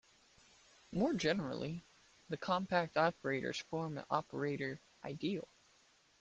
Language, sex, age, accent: English, male, 19-29, United States English